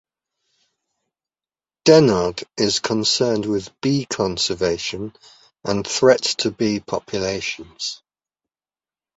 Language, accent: English, England English